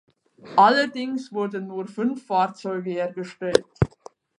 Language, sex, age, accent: German, female, 30-39, Schweizerdeutsch